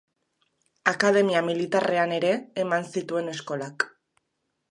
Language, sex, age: Basque, female, 19-29